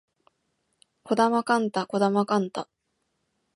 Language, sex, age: Japanese, female, 19-29